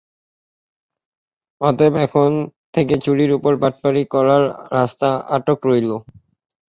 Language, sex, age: Bengali, male, 19-29